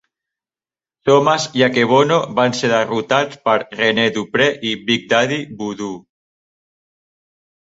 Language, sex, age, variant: Catalan, male, 30-39, Central